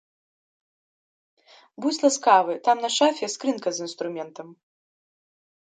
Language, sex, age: Belarusian, female, 19-29